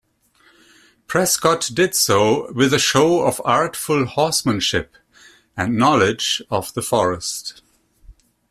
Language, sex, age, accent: English, male, 50-59, Canadian English